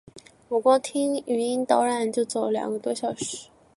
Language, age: Chinese, 19-29